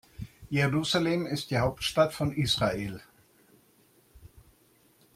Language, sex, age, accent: German, male, 60-69, Deutschland Deutsch